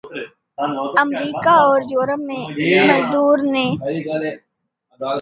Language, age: Urdu, 40-49